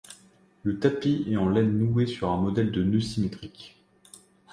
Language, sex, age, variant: French, male, 30-39, Français de métropole